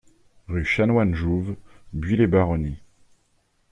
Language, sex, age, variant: French, male, 30-39, Français de métropole